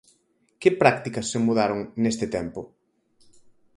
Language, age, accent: Galician, 19-29, Oriental (común en zona oriental)